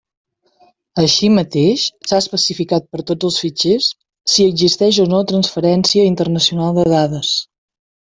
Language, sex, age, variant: Catalan, female, 30-39, Central